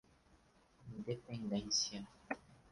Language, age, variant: Portuguese, under 19, Portuguese (Brasil)